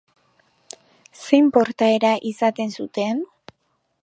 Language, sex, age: Basque, female, under 19